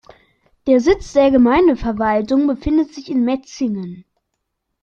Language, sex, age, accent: German, male, under 19, Deutschland Deutsch